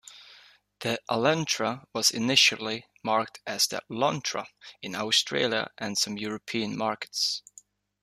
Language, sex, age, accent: English, male, 19-29, Irish English